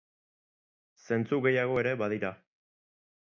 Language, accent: Basque, Erdialdekoa edo Nafarra (Gipuzkoa, Nafarroa)